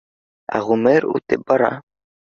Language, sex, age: Bashkir, male, under 19